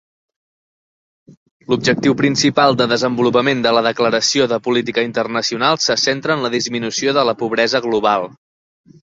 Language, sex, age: Catalan, male, 30-39